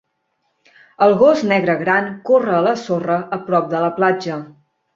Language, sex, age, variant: Catalan, female, 19-29, Central